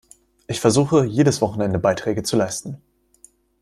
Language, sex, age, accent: German, male, 19-29, Deutschland Deutsch